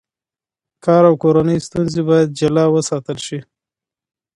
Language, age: Pashto, 30-39